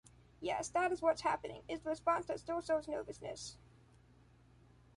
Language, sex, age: English, male, under 19